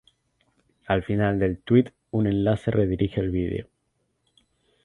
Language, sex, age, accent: Spanish, male, 19-29, España: Islas Canarias